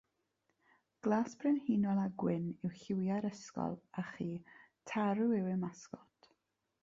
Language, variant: Welsh, South-Western Welsh